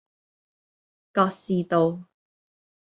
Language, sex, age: Cantonese, female, 30-39